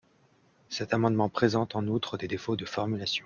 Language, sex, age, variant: French, male, 19-29, Français de métropole